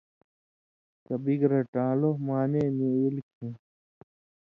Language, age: Indus Kohistani, 19-29